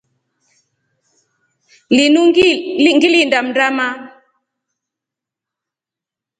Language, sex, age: Rombo, female, 30-39